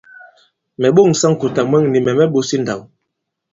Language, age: Bankon, 40-49